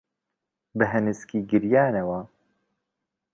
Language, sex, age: Central Kurdish, male, 19-29